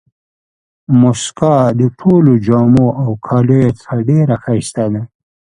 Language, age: Pashto, 70-79